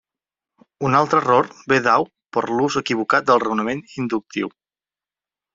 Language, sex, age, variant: Catalan, male, 40-49, Central